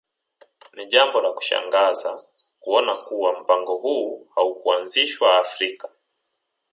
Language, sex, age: Swahili, male, 30-39